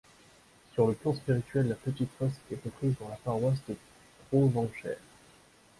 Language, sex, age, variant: French, male, 19-29, Français de métropole